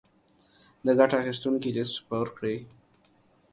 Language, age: Pashto, 19-29